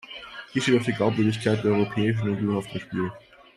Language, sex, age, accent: German, male, 19-29, Österreichisches Deutsch